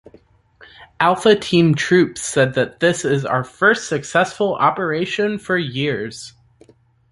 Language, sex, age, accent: English, male, 19-29, United States English